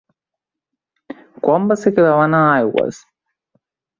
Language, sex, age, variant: Catalan, male, 30-39, Central